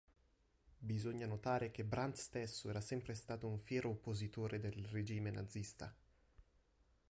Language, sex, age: Italian, male, 19-29